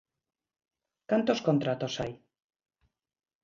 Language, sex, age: Galician, female, 60-69